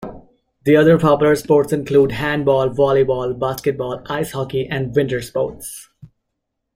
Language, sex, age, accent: English, male, 19-29, United States English